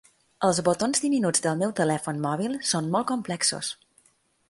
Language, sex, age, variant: Catalan, female, 40-49, Balear